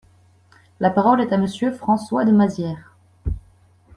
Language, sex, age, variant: French, female, 19-29, Français de métropole